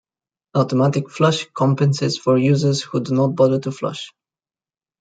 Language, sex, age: English, male, 19-29